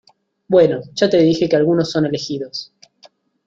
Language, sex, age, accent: Spanish, male, 40-49, Rioplatense: Argentina, Uruguay, este de Bolivia, Paraguay